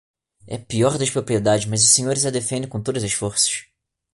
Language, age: Portuguese, under 19